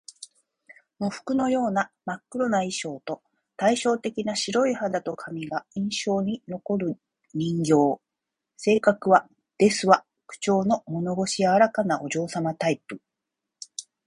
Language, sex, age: Japanese, female, 50-59